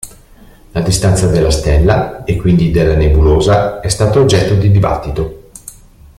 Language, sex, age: Italian, male, 50-59